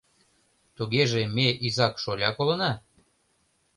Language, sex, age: Mari, male, 30-39